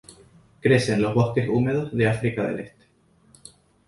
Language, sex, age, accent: Spanish, male, 19-29, España: Islas Canarias